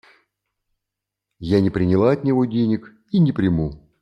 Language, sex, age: Russian, male, 50-59